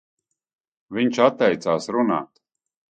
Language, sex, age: Latvian, male, 40-49